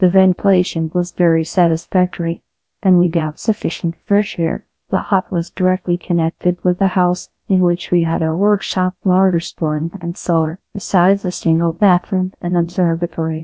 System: TTS, GlowTTS